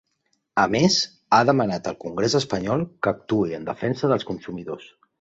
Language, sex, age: Catalan, male, 30-39